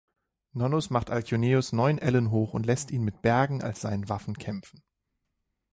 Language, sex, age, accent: German, male, 30-39, Deutschland Deutsch